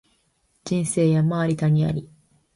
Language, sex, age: Japanese, female, 19-29